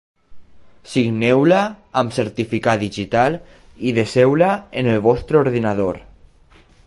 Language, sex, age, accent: Catalan, male, under 19, valencià